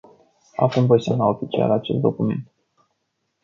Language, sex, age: Romanian, male, 19-29